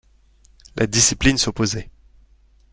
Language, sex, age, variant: French, male, 30-39, Français de métropole